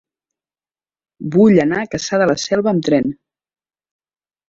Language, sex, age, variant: Catalan, female, 40-49, Central